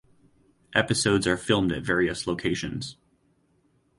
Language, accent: English, United States English